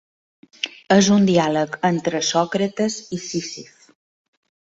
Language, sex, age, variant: Catalan, female, 50-59, Balear